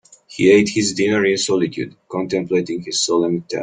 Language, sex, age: English, male, 19-29